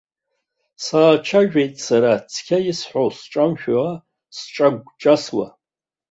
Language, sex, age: Abkhazian, male, 60-69